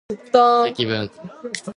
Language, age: Japanese, 19-29